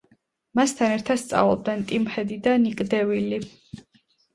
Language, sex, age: Georgian, female, 19-29